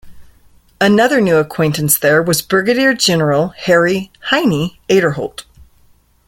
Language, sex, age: English, female, 50-59